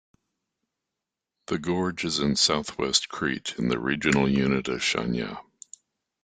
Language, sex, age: English, male, 60-69